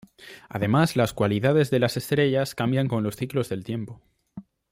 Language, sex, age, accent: Spanish, male, under 19, España: Norte peninsular (Asturias, Castilla y León, Cantabria, País Vasco, Navarra, Aragón, La Rioja, Guadalajara, Cuenca)